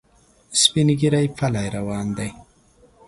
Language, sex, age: Pashto, male, 19-29